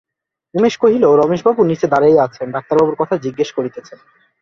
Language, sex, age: Bengali, male, 19-29